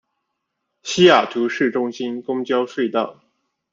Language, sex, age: Chinese, male, 40-49